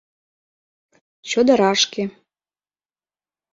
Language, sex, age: Mari, female, 19-29